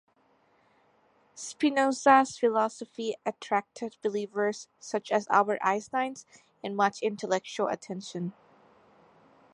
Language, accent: English, United States English